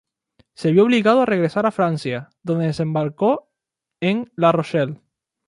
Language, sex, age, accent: Spanish, male, 19-29, España: Islas Canarias